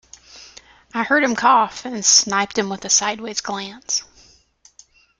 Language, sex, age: English, female, 40-49